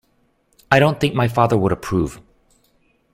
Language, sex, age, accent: English, male, 40-49, United States English